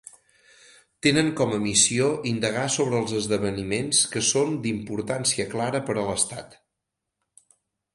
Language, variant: Catalan, Central